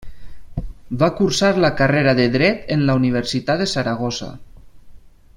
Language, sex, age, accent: Catalan, male, 30-39, valencià